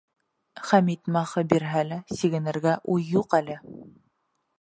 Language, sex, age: Bashkir, female, 19-29